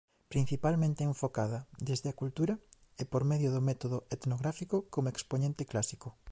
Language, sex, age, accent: Galician, male, 19-29, Central (gheada)